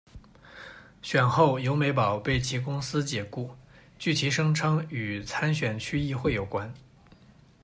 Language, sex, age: Chinese, male, 19-29